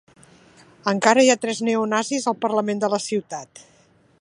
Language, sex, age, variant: Catalan, female, 50-59, Central